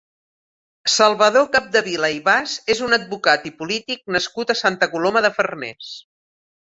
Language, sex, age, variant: Catalan, female, 60-69, Central